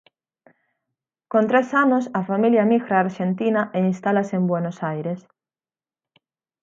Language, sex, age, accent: Galician, female, 19-29, Atlántico (seseo e gheada); Normativo (estándar)